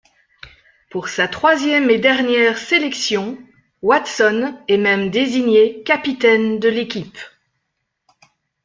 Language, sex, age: French, female, 40-49